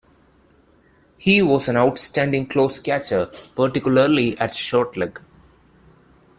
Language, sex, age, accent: English, male, 30-39, India and South Asia (India, Pakistan, Sri Lanka)